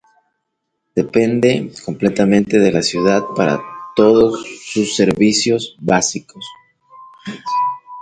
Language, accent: Spanish, Andino-Pacífico: Colombia, Perú, Ecuador, oeste de Bolivia y Venezuela andina